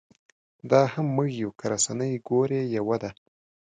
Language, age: Pashto, 19-29